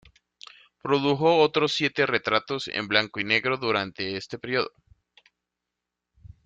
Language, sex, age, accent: Spanish, male, 30-39, Caribe: Cuba, Venezuela, Puerto Rico, República Dominicana, Panamá, Colombia caribeña, México caribeño, Costa del golfo de México